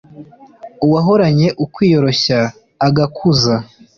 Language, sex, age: Kinyarwanda, male, 19-29